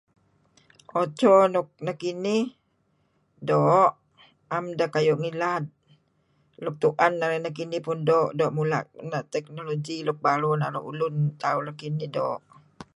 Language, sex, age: Kelabit, female, 60-69